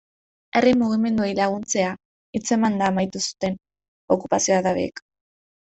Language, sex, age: Basque, female, 19-29